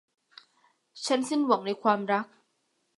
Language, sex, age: Thai, female, 19-29